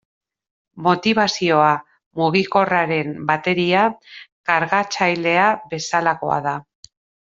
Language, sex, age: Basque, female, 40-49